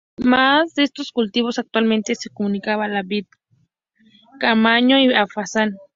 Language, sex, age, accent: Spanish, female, under 19, México